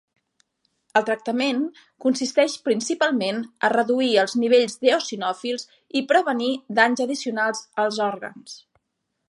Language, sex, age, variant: Catalan, female, 40-49, Central